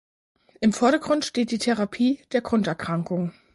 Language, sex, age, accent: German, female, 19-29, Deutschland Deutsch